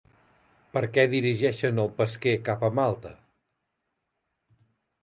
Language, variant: Catalan, Central